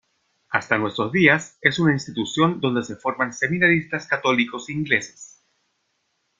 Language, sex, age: Spanish, male, 50-59